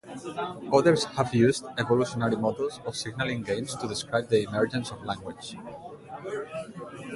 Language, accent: English, United States English